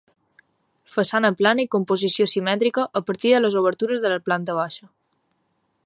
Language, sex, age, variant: Catalan, female, 19-29, Balear